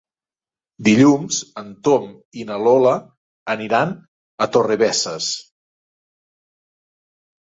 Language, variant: Catalan, Central